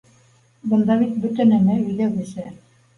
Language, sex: Bashkir, female